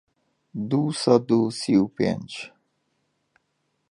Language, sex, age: Central Kurdish, male, 30-39